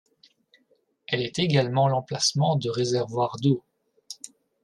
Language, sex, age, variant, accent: French, male, 30-39, Français d'Europe, Français de Belgique